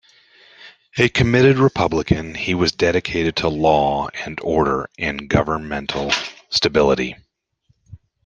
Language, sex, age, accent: English, male, 40-49, United States English